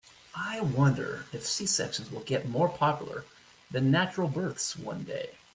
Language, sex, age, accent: English, male, 40-49, United States English